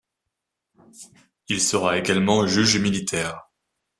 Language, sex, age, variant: French, male, 19-29, Français de métropole